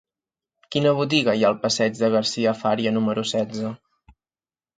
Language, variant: Catalan, Central